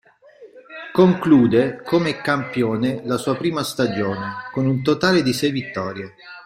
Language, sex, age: Italian, male, 40-49